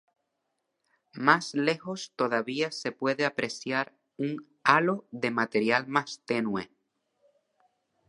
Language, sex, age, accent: Spanish, male, 19-29, España: Islas Canarias